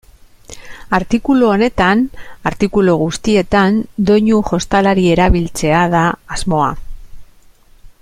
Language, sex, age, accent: Basque, female, 40-49, Mendebalekoa (Araba, Bizkaia, Gipuzkoako mendebaleko herri batzuk)